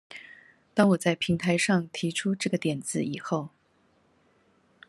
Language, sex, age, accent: Chinese, female, 40-49, 出生地：臺北市